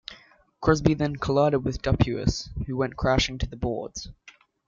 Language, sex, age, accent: English, male, under 19, Australian English